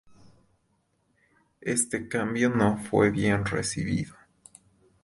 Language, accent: Spanish, Andino-Pacífico: Colombia, Perú, Ecuador, oeste de Bolivia y Venezuela andina